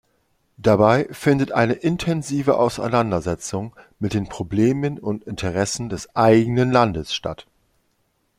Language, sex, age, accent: German, male, 40-49, Deutschland Deutsch